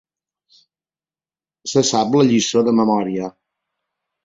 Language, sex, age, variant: Catalan, male, 40-49, Central